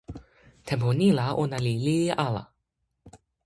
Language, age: Toki Pona, under 19